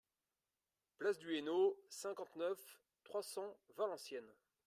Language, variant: French, Français de métropole